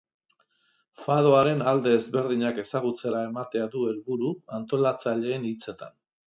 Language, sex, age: Basque, male, 60-69